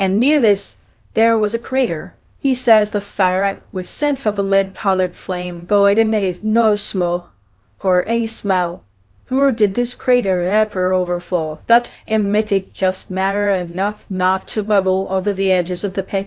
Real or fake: fake